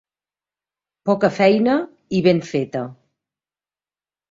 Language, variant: Catalan, Nord-Occidental